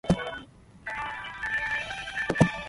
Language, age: English, under 19